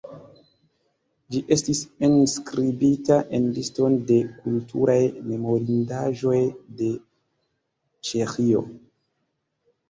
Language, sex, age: Esperanto, male, 19-29